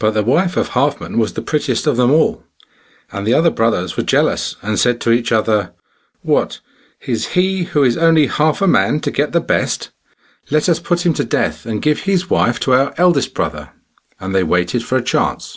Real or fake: real